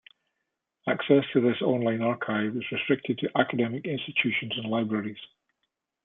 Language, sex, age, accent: English, male, 50-59, Scottish English